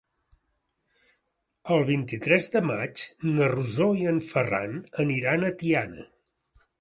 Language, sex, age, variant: Catalan, male, 60-69, Central